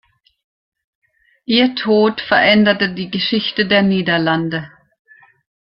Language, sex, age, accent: German, female, 60-69, Deutschland Deutsch